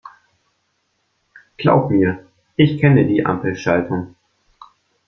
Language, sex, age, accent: German, male, 19-29, Deutschland Deutsch